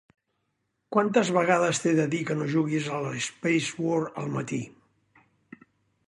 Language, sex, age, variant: Catalan, male, 70-79, Central